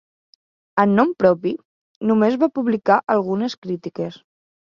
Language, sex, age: Catalan, female, 19-29